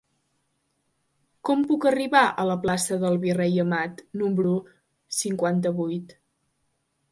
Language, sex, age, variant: Catalan, female, under 19, Central